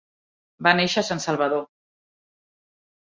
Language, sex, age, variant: Catalan, female, 40-49, Central